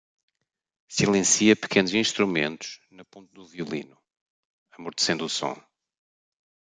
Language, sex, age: Portuguese, male, 40-49